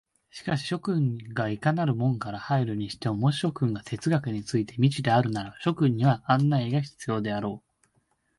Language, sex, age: Japanese, male, 19-29